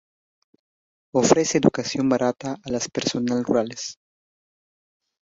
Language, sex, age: Spanish, male, under 19